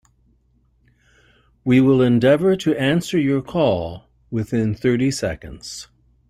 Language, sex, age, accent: English, male, 60-69, United States English